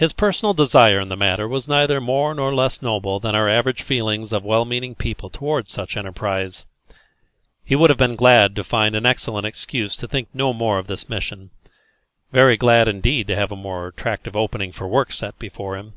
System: none